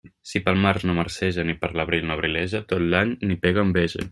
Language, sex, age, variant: Catalan, male, 19-29, Central